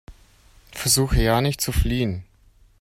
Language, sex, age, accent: German, male, 19-29, Deutschland Deutsch